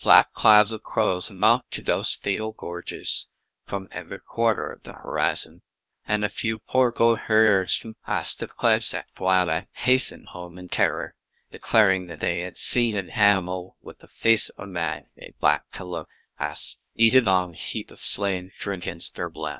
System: TTS, VITS